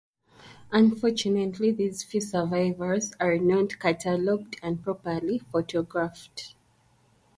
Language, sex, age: English, female, 19-29